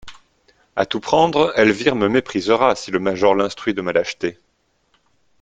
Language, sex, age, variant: French, male, 30-39, Français de métropole